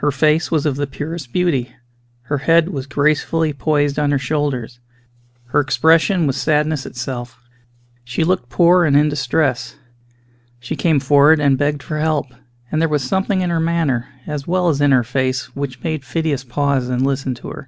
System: none